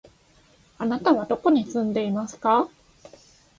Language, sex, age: Japanese, female, 30-39